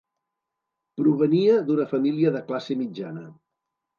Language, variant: Catalan, Septentrional